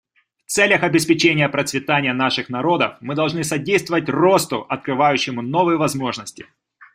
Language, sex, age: Russian, male, 30-39